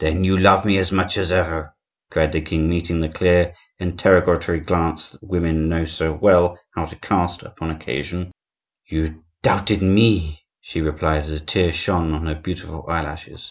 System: none